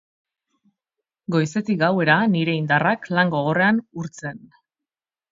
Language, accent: Basque, Erdialdekoa edo Nafarra (Gipuzkoa, Nafarroa)